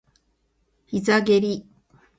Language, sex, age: Japanese, female, 50-59